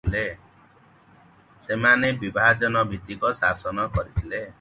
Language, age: Odia, 50-59